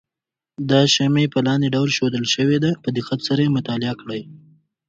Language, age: Pashto, 19-29